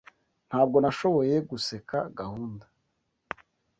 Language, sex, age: Kinyarwanda, male, 19-29